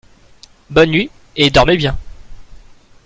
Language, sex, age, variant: French, male, 19-29, Français de métropole